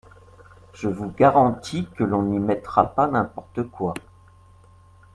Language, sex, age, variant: French, male, 40-49, Français de métropole